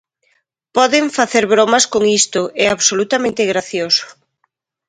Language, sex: Galician, female